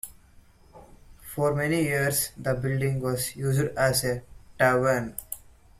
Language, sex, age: English, male, 19-29